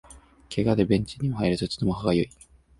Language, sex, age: Japanese, male, 19-29